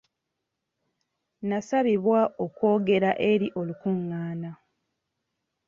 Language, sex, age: Ganda, female, 19-29